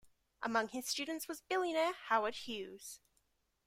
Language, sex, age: English, female, 19-29